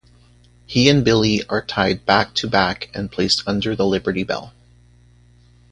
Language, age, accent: English, 30-39, United States English